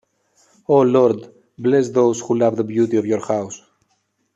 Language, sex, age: English, male, 40-49